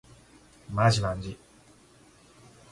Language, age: Japanese, 30-39